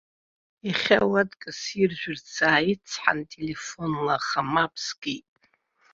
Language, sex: Abkhazian, female